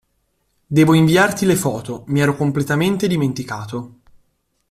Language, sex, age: Italian, male, 19-29